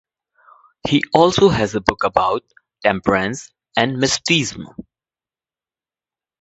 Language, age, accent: English, 19-29, India and South Asia (India, Pakistan, Sri Lanka)